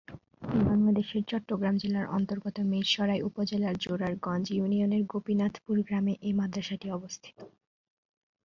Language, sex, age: Bengali, female, under 19